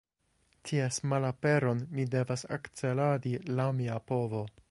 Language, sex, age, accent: Esperanto, male, 19-29, Internacia